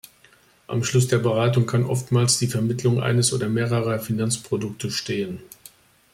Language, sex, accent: German, male, Deutschland Deutsch